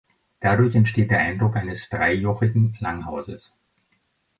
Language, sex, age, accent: German, male, 60-69, Österreichisches Deutsch